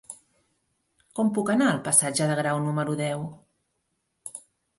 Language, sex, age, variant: Catalan, female, 40-49, Central